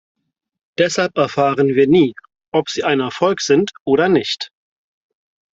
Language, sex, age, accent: German, male, 30-39, Deutschland Deutsch